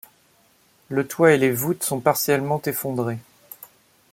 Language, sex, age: French, male, 40-49